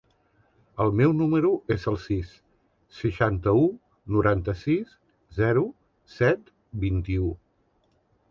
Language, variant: Catalan, Central